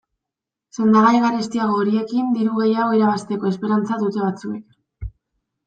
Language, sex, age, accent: Basque, female, 19-29, Mendebalekoa (Araba, Bizkaia, Gipuzkoako mendebaleko herri batzuk)